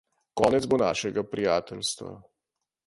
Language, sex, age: Slovenian, male, 60-69